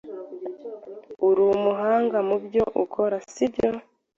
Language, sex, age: Kinyarwanda, female, 30-39